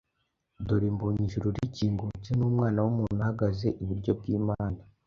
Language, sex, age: Kinyarwanda, male, under 19